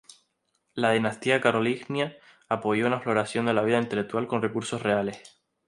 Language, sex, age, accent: Spanish, male, 19-29, España: Islas Canarias